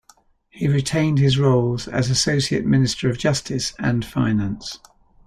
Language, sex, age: English, male, 60-69